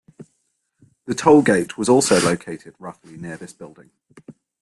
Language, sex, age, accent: English, male, 30-39, England English